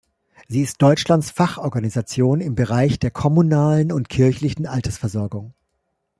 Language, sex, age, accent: German, male, 40-49, Deutschland Deutsch